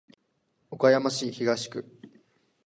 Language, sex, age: Japanese, male, 19-29